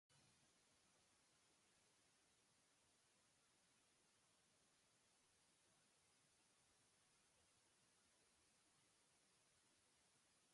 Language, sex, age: English, female, 19-29